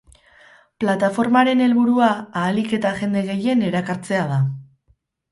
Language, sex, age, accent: Basque, female, 19-29, Erdialdekoa edo Nafarra (Gipuzkoa, Nafarroa)